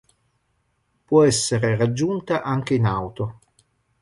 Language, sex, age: Italian, male, 50-59